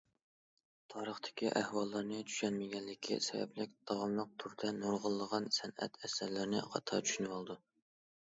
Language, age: Uyghur, 19-29